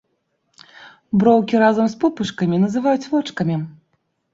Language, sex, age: Belarusian, female, 30-39